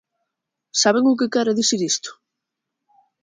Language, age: Galician, 19-29